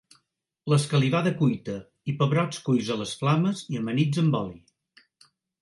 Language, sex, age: Catalan, male, 60-69